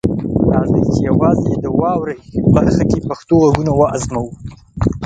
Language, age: Pashto, under 19